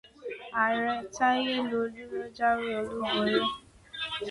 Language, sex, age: Yoruba, female, 19-29